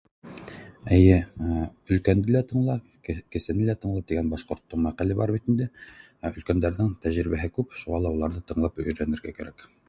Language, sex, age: Bashkir, male, 40-49